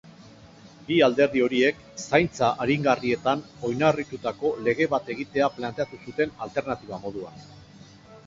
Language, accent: Basque, Erdialdekoa edo Nafarra (Gipuzkoa, Nafarroa)